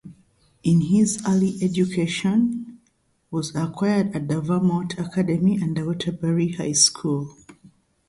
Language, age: English, 40-49